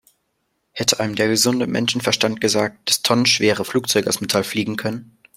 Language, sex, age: German, male, under 19